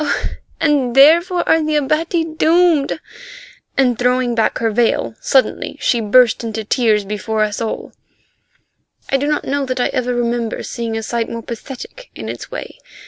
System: none